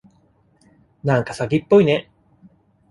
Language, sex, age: Japanese, male, 40-49